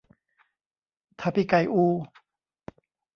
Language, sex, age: Thai, male, 50-59